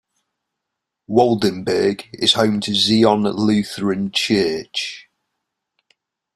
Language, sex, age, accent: English, male, 19-29, England English